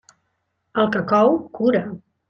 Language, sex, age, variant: Catalan, female, 50-59, Central